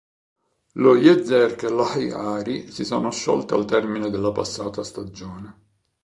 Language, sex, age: Italian, male, 50-59